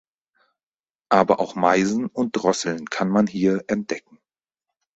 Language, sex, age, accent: German, male, 30-39, Deutschland Deutsch